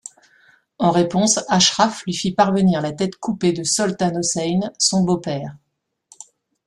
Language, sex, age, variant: French, female, 50-59, Français de métropole